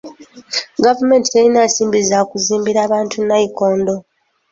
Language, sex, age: Ganda, female, 19-29